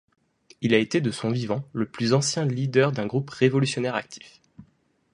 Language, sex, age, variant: French, male, 19-29, Français de métropole